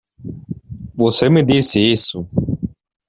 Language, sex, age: Portuguese, male, under 19